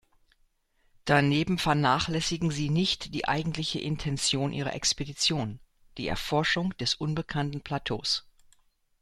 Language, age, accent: German, 60-69, Deutschland Deutsch